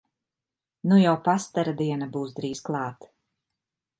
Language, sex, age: Latvian, female, 50-59